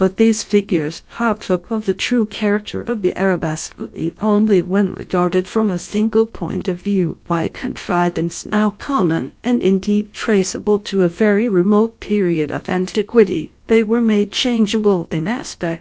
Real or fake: fake